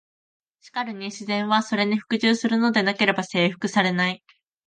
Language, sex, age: Japanese, female, under 19